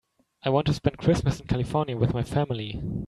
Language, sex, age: English, male, 19-29